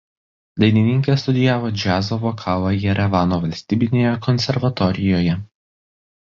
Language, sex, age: Lithuanian, male, 19-29